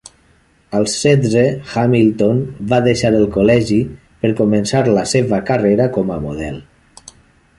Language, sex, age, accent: Catalan, male, 50-59, valencià